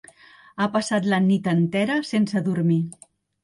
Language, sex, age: Catalan, female, 60-69